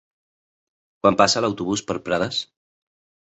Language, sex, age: Catalan, male, 40-49